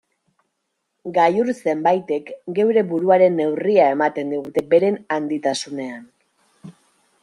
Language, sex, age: Basque, female, 30-39